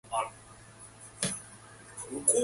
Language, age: English, 19-29